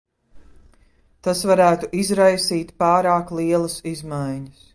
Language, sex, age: Latvian, female, 50-59